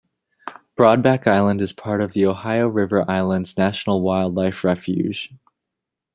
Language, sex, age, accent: English, male, 19-29, United States English